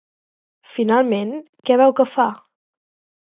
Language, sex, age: Catalan, female, 19-29